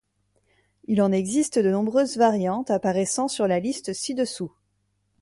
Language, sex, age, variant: French, female, 19-29, Français de métropole